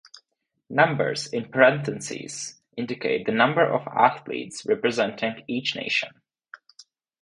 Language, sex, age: English, male, under 19